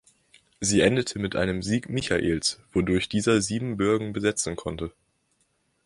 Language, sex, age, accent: German, male, 19-29, Deutschland Deutsch